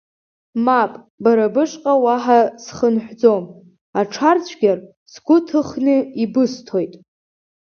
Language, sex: Abkhazian, female